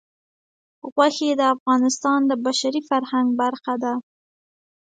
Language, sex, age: Pashto, female, 19-29